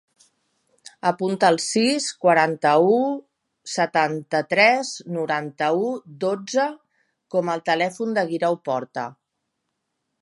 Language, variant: Catalan, Central